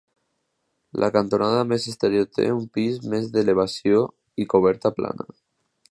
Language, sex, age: Catalan, male, under 19